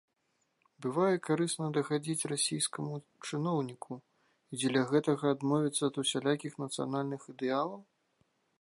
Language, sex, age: Belarusian, male, 40-49